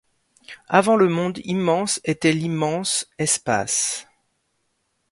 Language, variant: French, Français de métropole